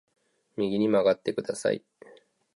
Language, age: Japanese, 30-39